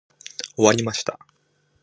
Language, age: Japanese, under 19